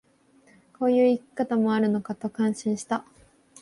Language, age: Japanese, 19-29